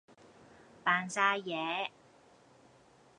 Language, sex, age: Cantonese, female, 30-39